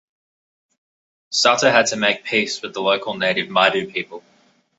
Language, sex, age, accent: English, male, 19-29, Australian English